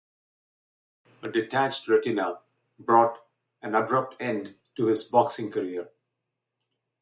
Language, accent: English, India and South Asia (India, Pakistan, Sri Lanka)